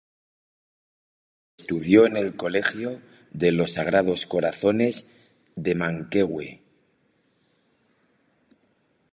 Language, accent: Spanish, España: Centro-Sur peninsular (Madrid, Toledo, Castilla-La Mancha)